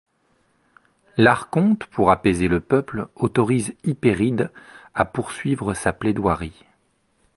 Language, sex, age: French, male, 40-49